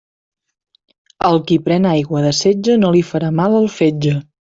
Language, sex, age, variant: Catalan, female, 30-39, Central